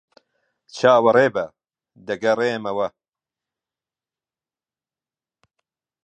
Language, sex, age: Central Kurdish, male, 50-59